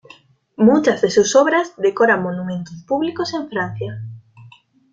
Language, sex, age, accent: Spanish, female, 19-29, España: Norte peninsular (Asturias, Castilla y León, Cantabria, País Vasco, Navarra, Aragón, La Rioja, Guadalajara, Cuenca)